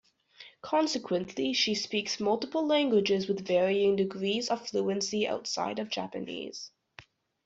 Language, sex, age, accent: English, female, under 19, Canadian English